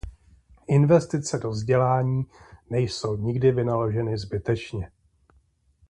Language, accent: Czech, pražský